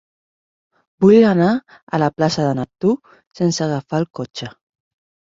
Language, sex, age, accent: Catalan, female, 19-29, aprenent (recent, des del castellà)